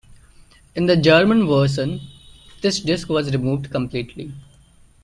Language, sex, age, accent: English, male, 19-29, India and South Asia (India, Pakistan, Sri Lanka)